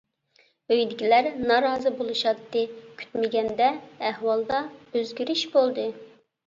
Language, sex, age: Uyghur, female, 19-29